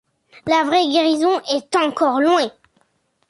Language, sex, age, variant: French, male, under 19, Français de métropole